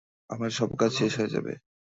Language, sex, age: Bengali, male, 19-29